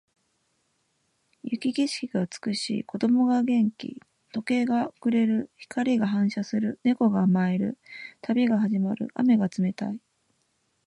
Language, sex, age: Japanese, female, 40-49